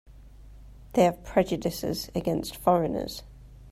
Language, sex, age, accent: English, female, 30-39, England English